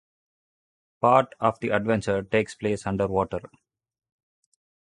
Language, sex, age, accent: English, male, 30-39, India and South Asia (India, Pakistan, Sri Lanka)